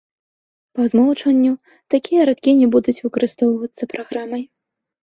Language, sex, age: Belarusian, female, 19-29